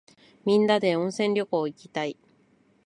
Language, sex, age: Japanese, female, 30-39